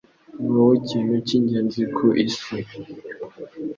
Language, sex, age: Kinyarwanda, male, under 19